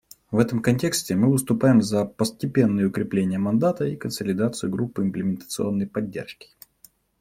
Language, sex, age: Russian, male, 30-39